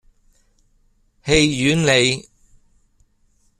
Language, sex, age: Cantonese, male, 50-59